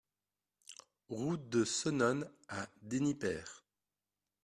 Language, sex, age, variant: French, male, 30-39, Français de métropole